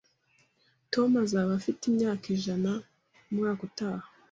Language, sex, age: Kinyarwanda, female, 50-59